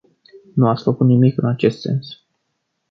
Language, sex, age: Romanian, male, 19-29